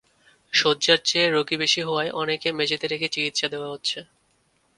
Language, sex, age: Bengali, male, 19-29